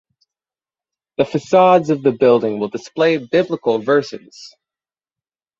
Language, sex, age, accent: English, male, under 19, United States English